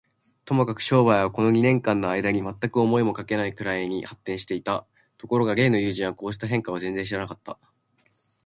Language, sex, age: Japanese, male, 19-29